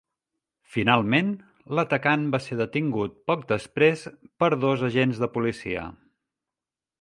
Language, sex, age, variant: Catalan, male, 50-59, Central